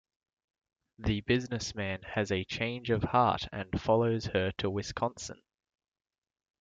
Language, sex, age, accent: English, male, 19-29, Australian English